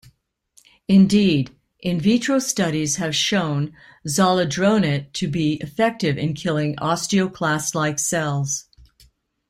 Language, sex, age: English, female, 60-69